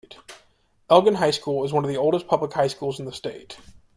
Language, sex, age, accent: English, male, 30-39, United States English